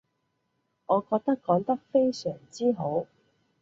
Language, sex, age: Cantonese, female, 30-39